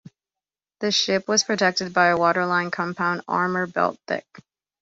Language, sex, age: English, female, 19-29